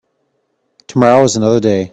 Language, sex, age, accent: English, male, 40-49, United States English